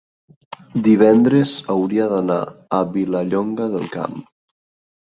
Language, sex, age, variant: Catalan, male, 19-29, Nord-Occidental